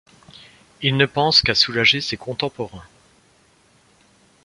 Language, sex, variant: French, male, Français de métropole